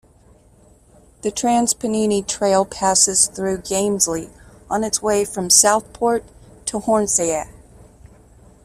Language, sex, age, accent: English, female, 40-49, United States English